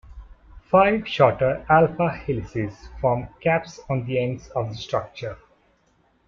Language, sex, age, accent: English, male, 30-39, India and South Asia (India, Pakistan, Sri Lanka)